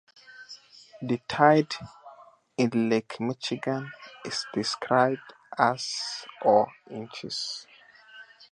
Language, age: English, 19-29